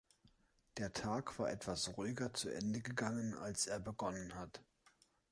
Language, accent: German, Deutschland Deutsch